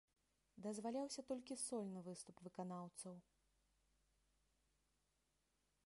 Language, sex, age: Belarusian, female, 30-39